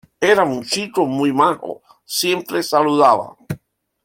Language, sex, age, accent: Spanish, male, 50-59, Caribe: Cuba, Venezuela, Puerto Rico, República Dominicana, Panamá, Colombia caribeña, México caribeño, Costa del golfo de México